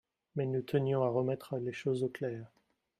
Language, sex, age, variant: French, male, 40-49, Français de métropole